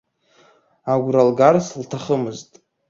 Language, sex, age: Abkhazian, male, under 19